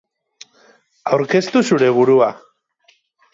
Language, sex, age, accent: Basque, male, 30-39, Mendebalekoa (Araba, Bizkaia, Gipuzkoako mendebaleko herri batzuk)